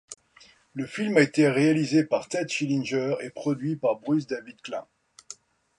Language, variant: French, Français de métropole